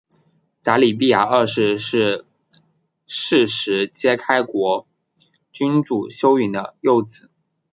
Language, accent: Chinese, 出生地：浙江省